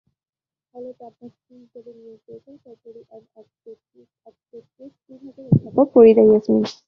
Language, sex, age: Bengali, female, 19-29